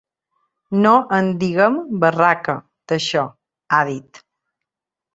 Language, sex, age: Catalan, female, 40-49